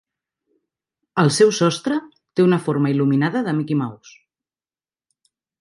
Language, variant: Catalan, Central